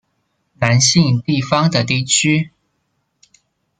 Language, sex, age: Chinese, male, 30-39